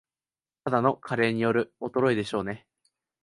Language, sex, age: Japanese, male, 19-29